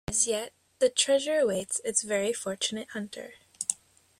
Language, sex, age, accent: English, female, 19-29, United States English